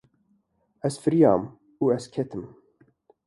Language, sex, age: Kurdish, male, 19-29